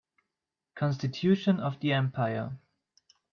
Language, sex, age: English, male, 19-29